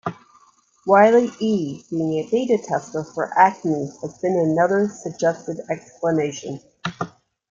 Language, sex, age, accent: English, female, 50-59, United States English